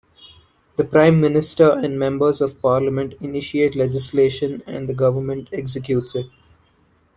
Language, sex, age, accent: English, male, 19-29, India and South Asia (India, Pakistan, Sri Lanka)